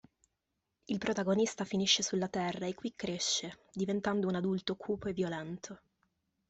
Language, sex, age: Italian, female, 19-29